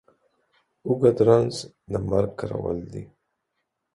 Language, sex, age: Pashto, male, 40-49